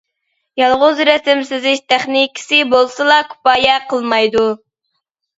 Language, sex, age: Uyghur, female, under 19